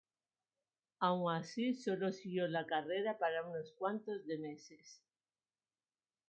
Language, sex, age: Spanish, female, 50-59